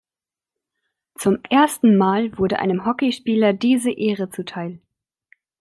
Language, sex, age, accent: German, female, 19-29, Deutschland Deutsch